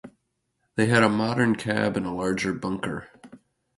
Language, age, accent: English, 30-39, United States English